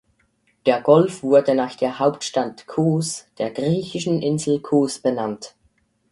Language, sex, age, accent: German, male, under 19, Schweizerdeutsch